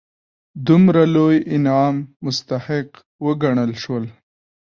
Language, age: Pashto, 19-29